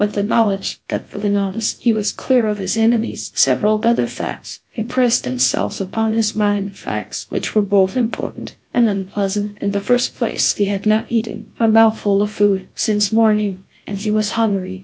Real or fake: fake